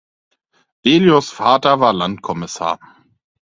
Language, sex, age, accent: German, male, 19-29, Deutschland Deutsch